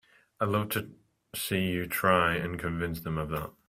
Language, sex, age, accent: English, male, 19-29, England English